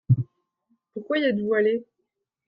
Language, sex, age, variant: French, female, 19-29, Français de métropole